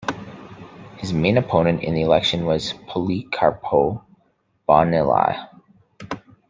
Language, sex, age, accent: English, male, 30-39, Canadian English